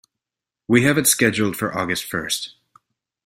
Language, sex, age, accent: English, male, 19-29, United States English